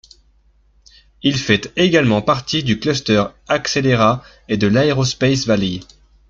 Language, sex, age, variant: French, male, 19-29, Français de métropole